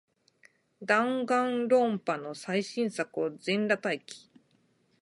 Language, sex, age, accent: Japanese, female, 30-39, 日本人